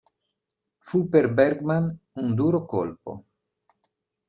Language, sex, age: Italian, male, 60-69